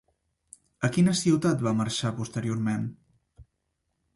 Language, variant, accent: Catalan, Central, central